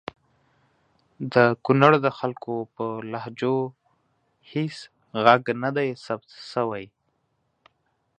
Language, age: Pashto, 19-29